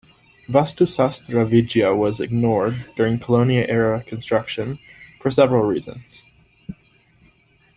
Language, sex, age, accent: English, male, under 19, United States English